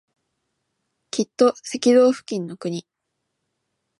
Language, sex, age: Japanese, female, 19-29